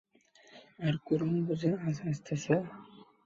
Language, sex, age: Bengali, male, under 19